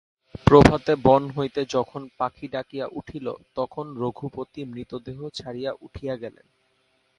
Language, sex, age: Bengali, male, 19-29